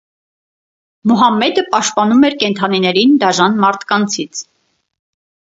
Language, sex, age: Armenian, female, 30-39